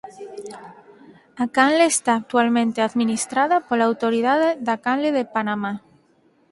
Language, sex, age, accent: Galician, female, 19-29, Normativo (estándar)